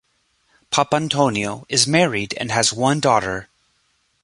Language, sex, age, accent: English, male, 40-49, United States English